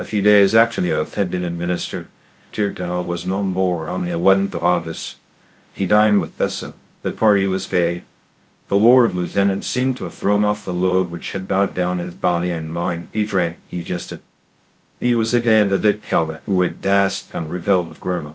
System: TTS, VITS